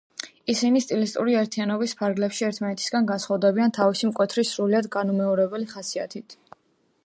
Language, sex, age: Georgian, female, under 19